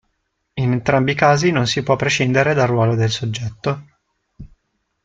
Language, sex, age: Italian, male, 19-29